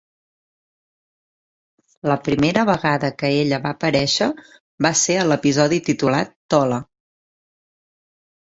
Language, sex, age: Catalan, female, 30-39